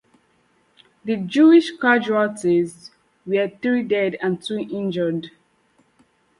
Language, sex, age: English, female, 19-29